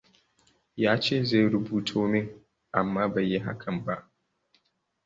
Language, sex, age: Hausa, male, 19-29